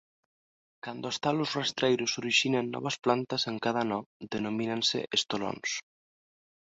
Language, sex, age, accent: Galician, male, 19-29, Normativo (estándar)